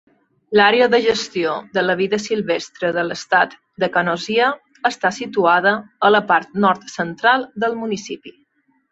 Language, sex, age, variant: Catalan, female, 30-39, Balear